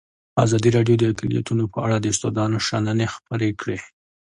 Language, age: Pashto, 30-39